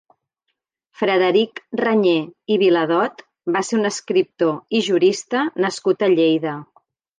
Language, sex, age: Catalan, female, 50-59